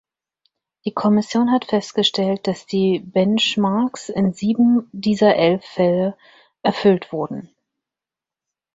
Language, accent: German, Deutschland Deutsch